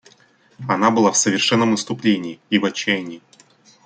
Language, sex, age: Russian, male, 19-29